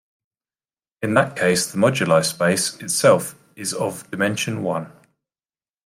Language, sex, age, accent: English, male, 40-49, England English